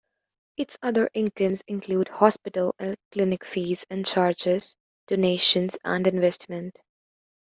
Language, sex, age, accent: English, female, under 19, United States English